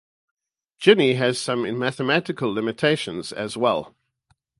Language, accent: English, Southern African (South Africa, Zimbabwe, Namibia)